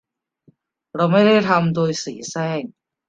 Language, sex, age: Thai, male, under 19